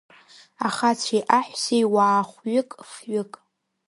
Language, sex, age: Abkhazian, female, 19-29